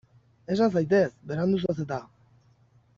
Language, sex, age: Basque, female, 19-29